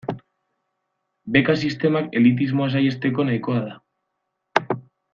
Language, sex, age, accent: Basque, male, 19-29, Erdialdekoa edo Nafarra (Gipuzkoa, Nafarroa)